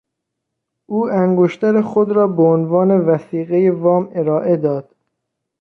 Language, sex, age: Persian, male, 19-29